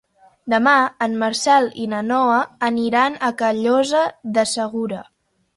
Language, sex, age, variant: Catalan, female, under 19, Central